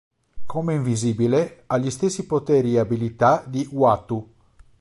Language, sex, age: Italian, male, 50-59